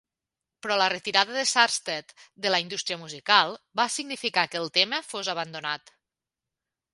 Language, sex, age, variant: Catalan, female, 40-49, Nord-Occidental